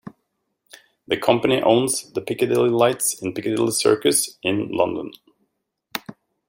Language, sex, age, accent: English, male, 40-49, United States English